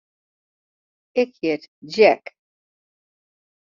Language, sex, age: Western Frisian, female, 50-59